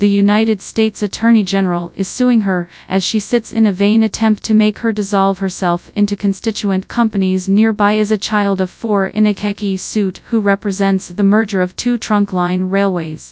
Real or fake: fake